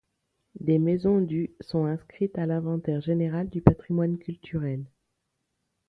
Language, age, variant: French, 30-39, Français de métropole